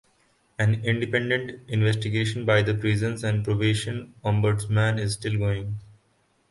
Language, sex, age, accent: English, male, under 19, India and South Asia (India, Pakistan, Sri Lanka)